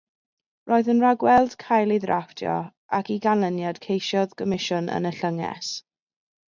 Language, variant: Welsh, South-Eastern Welsh